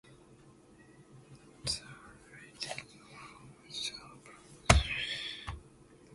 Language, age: English, under 19